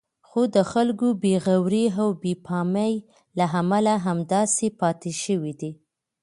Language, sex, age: Pashto, female, 19-29